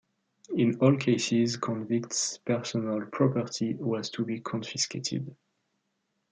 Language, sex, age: English, male, 30-39